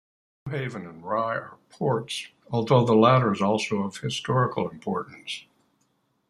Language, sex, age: English, male, 80-89